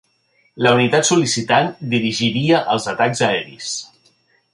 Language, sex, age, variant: Catalan, male, 40-49, Central